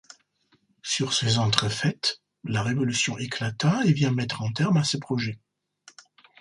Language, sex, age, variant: French, male, 50-59, Français d'Europe